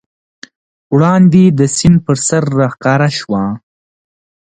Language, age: Pashto, 19-29